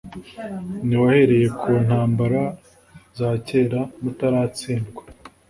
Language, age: Kinyarwanda, 30-39